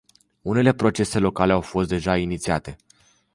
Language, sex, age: Romanian, male, 19-29